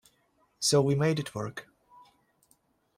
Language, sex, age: English, male, 19-29